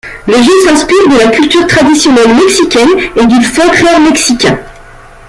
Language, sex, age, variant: French, female, 50-59, Français de métropole